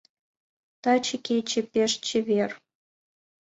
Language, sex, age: Mari, female, under 19